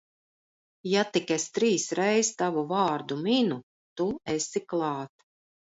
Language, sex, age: Latvian, female, 50-59